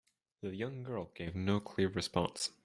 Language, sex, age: English, male, under 19